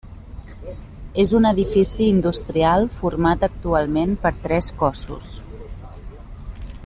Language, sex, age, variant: Catalan, female, 40-49, Nord-Occidental